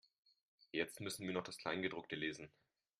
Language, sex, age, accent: German, male, 19-29, Deutschland Deutsch